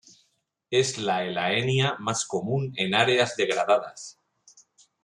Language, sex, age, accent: Spanish, male, 40-49, España: Norte peninsular (Asturias, Castilla y León, Cantabria, País Vasco, Navarra, Aragón, La Rioja, Guadalajara, Cuenca)